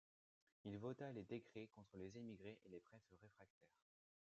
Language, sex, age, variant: French, male, under 19, Français de métropole